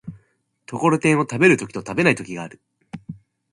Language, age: Japanese, under 19